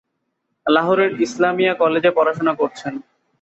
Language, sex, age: Bengali, male, 19-29